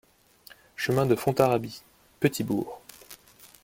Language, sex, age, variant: French, male, 19-29, Français de métropole